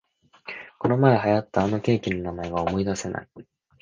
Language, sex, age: Japanese, male, 19-29